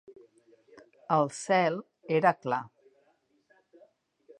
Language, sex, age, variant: Catalan, female, 50-59, Central